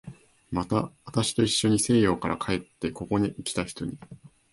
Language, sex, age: Japanese, male, 19-29